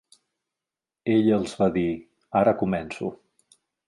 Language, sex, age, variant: Catalan, male, 40-49, Central